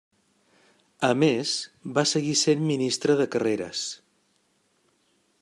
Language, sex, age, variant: Catalan, male, 60-69, Central